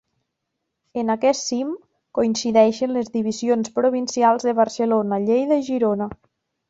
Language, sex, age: Catalan, female, 30-39